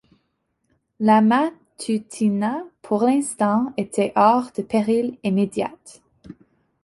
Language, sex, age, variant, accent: French, female, 19-29, Français d'Amérique du Nord, Français du Canada